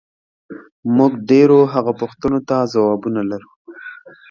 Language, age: Pashto, 19-29